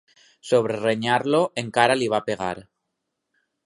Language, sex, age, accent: Catalan, male, 30-39, valencià